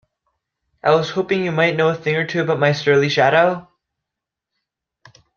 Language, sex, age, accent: English, male, under 19, United States English